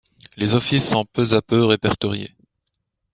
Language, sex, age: French, female, 30-39